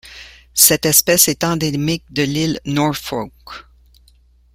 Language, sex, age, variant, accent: French, female, 50-59, Français d'Amérique du Nord, Français du Canada